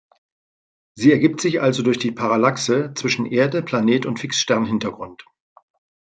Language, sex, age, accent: German, male, 50-59, Deutschland Deutsch